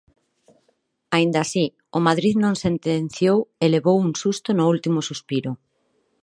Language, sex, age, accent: Galician, female, 40-49, Normativo (estándar); Neofalante